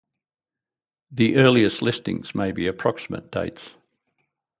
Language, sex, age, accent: English, male, 60-69, Australian English